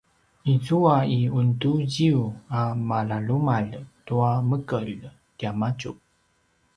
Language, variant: Paiwan, pinayuanan a kinaikacedasan (東排灣語)